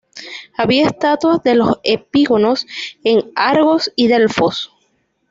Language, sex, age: Spanish, female, 19-29